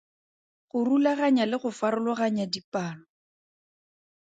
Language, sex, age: Tswana, female, 30-39